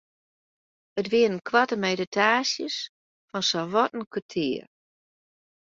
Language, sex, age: Western Frisian, female, 50-59